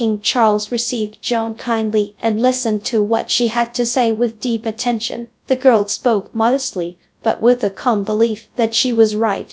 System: TTS, GradTTS